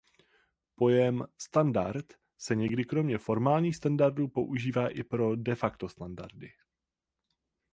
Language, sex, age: Czech, male, 19-29